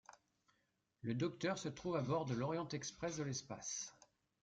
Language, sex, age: French, male, 40-49